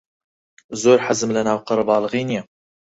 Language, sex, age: Central Kurdish, male, 19-29